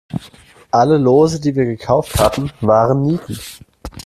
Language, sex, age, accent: German, male, 19-29, Deutschland Deutsch